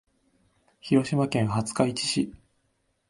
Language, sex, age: Japanese, male, 19-29